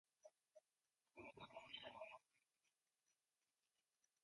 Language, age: English, 19-29